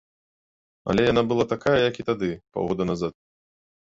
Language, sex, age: Belarusian, male, 30-39